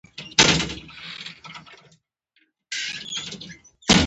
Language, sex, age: Pashto, female, 30-39